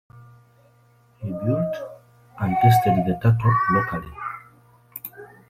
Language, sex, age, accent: English, male, 30-39, England English